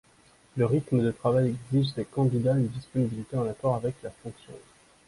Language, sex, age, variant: French, male, 19-29, Français de métropole